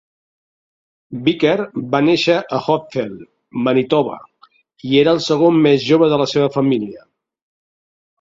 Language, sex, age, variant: Catalan, male, 50-59, Central